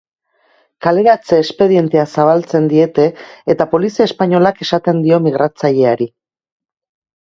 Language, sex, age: Basque, female, under 19